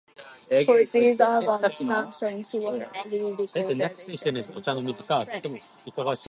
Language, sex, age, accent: English, female, under 19, United States English